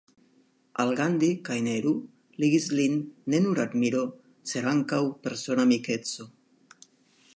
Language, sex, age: Esperanto, male, 50-59